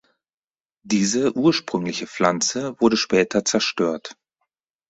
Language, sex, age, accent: German, male, 30-39, Deutschland Deutsch